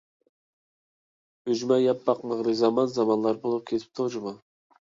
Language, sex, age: Uyghur, male, 30-39